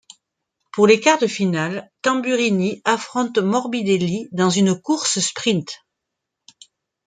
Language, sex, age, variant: French, female, 40-49, Français de métropole